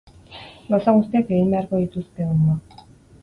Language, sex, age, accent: Basque, female, 19-29, Mendebalekoa (Araba, Bizkaia, Gipuzkoako mendebaleko herri batzuk)